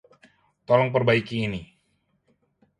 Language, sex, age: Indonesian, male, 40-49